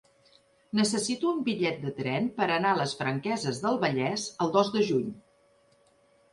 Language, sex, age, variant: Catalan, female, 50-59, Central